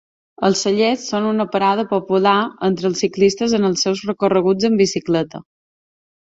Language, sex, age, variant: Catalan, female, 19-29, Balear